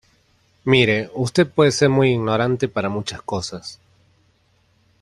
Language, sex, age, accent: Spanish, male, 30-39, Rioplatense: Argentina, Uruguay, este de Bolivia, Paraguay